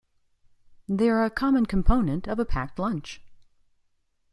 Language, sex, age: English, female, 40-49